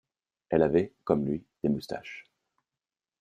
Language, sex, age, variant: French, male, 19-29, Français de métropole